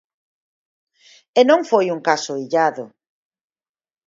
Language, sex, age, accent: Galician, female, 50-59, Normativo (estándar)